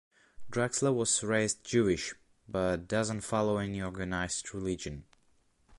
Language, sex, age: English, male, under 19